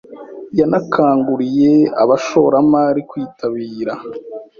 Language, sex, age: Kinyarwanda, male, 19-29